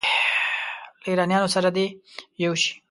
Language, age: Pashto, 19-29